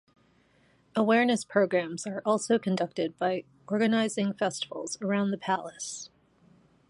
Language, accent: English, United States English